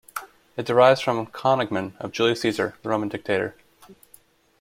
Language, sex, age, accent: English, male, 30-39, United States English